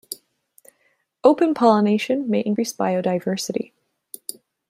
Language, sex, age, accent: English, female, 19-29, Canadian English